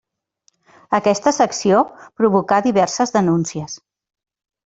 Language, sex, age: Catalan, female, 50-59